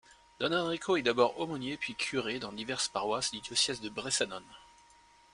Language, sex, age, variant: French, male, 30-39, Français de métropole